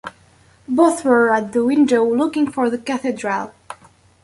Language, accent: English, United States English